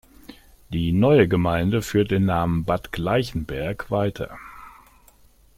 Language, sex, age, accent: German, male, 60-69, Deutschland Deutsch